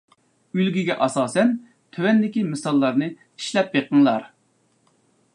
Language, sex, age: Uyghur, male, 30-39